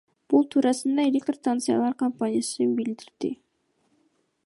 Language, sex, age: Kyrgyz, female, under 19